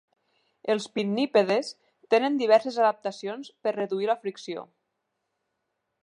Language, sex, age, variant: Catalan, female, 19-29, Nord-Occidental